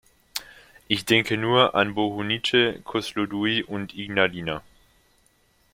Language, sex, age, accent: German, male, 19-29, Deutschland Deutsch